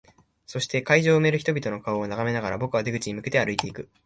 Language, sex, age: Japanese, male, 19-29